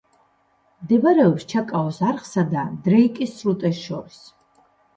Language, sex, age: Georgian, female, 40-49